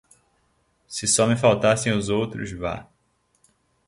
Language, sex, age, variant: Portuguese, male, 19-29, Portuguese (Brasil)